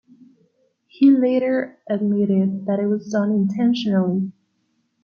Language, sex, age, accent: English, female, 19-29, United States English